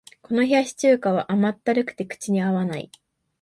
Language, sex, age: Japanese, female, 19-29